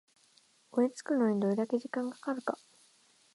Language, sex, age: Japanese, female, 19-29